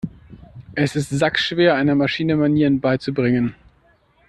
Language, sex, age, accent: German, male, 30-39, Deutschland Deutsch